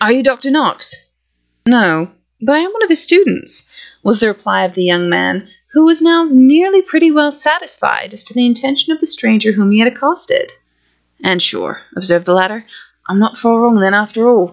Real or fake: real